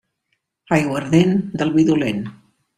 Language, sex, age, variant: Catalan, female, 70-79, Central